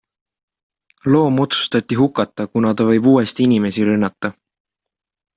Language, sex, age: Estonian, male, 19-29